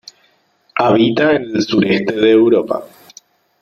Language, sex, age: Spanish, male, 30-39